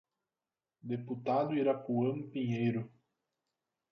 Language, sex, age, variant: Portuguese, male, 19-29, Portuguese (Brasil)